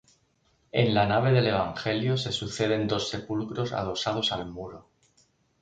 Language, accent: Spanish, España: Centro-Sur peninsular (Madrid, Toledo, Castilla-La Mancha)